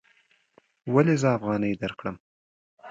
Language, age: Pashto, 19-29